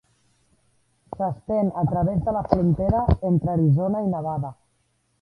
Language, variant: Catalan, Central